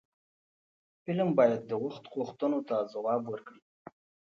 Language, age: Pashto, 30-39